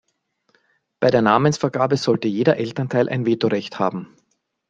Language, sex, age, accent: German, male, 40-49, Österreichisches Deutsch